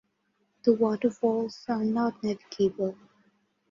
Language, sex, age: English, female, under 19